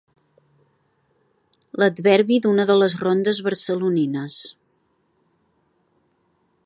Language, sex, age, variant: Catalan, female, 40-49, Central